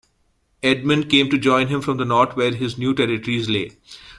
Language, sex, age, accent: English, male, 40-49, United States English